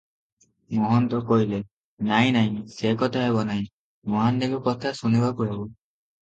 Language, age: Odia, 19-29